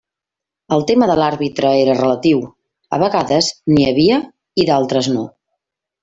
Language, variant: Catalan, Central